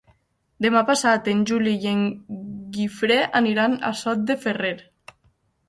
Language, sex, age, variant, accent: Catalan, female, 19-29, Valencià meridional, valencià